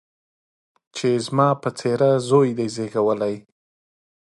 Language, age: Pashto, 30-39